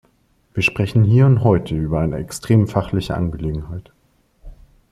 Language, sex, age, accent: German, male, 30-39, Deutschland Deutsch